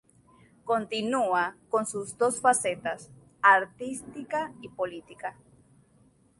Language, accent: Spanish, América central; Caribe: Cuba, Venezuela, Puerto Rico, República Dominicana, Panamá, Colombia caribeña, México caribeño, Costa del golfo de México